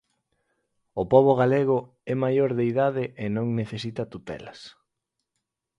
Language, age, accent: Galician, 19-29, Normativo (estándar)